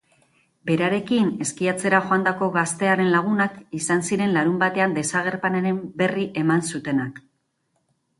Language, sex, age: Basque, female, 40-49